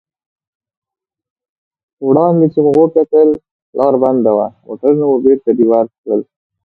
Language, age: Pashto, 19-29